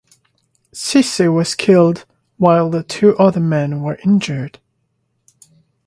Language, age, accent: English, 19-29, United States English; England English